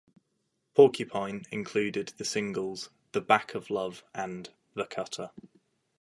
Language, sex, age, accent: English, male, 19-29, England English